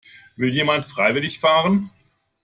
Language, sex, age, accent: German, male, 50-59, Deutschland Deutsch